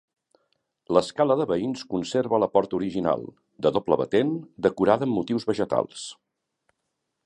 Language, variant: Catalan, Central